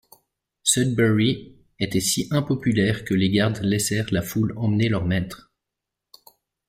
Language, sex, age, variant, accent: French, male, 30-39, Français d'Europe, Français de Suisse